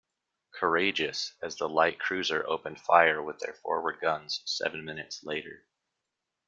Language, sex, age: English, male, 30-39